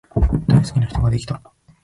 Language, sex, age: Japanese, male, 19-29